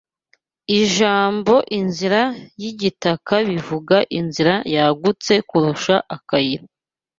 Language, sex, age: Kinyarwanda, female, 19-29